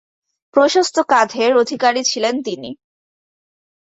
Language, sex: Bengali, female